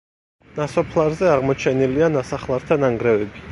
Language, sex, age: Georgian, male, 30-39